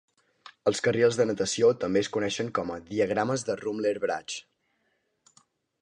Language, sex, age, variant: Catalan, male, 19-29, Central